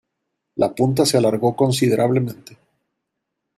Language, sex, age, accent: Spanish, male, 40-49, México